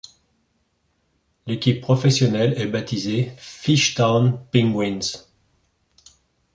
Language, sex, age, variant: French, male, 50-59, Français de métropole